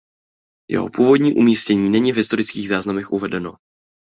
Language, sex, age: Czech, male, under 19